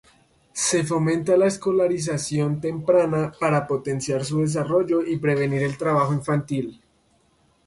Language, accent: Spanish, Andino-Pacífico: Colombia, Perú, Ecuador, oeste de Bolivia y Venezuela andina